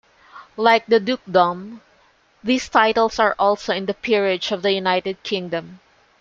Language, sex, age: English, female, 50-59